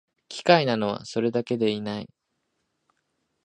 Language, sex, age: Japanese, male, under 19